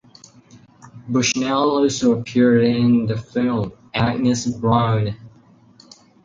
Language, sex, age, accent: English, male, under 19, United States English